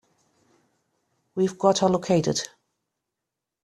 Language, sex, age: English, female, 50-59